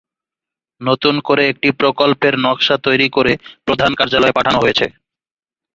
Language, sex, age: Bengali, male, 19-29